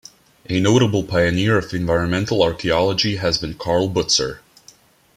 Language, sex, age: English, male, 19-29